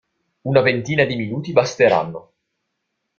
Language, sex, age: Italian, male, 19-29